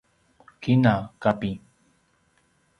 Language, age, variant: Paiwan, 30-39, pinayuanan a kinaikacedasan (東排灣語)